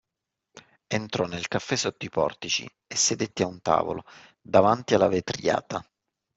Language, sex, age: Italian, male, 30-39